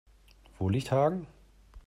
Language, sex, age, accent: German, male, 30-39, Deutschland Deutsch